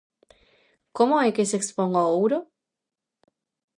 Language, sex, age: Galician, female, 19-29